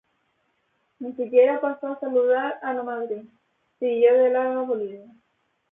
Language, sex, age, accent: Spanish, female, 19-29, España: Islas Canarias